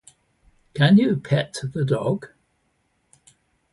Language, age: English, 80-89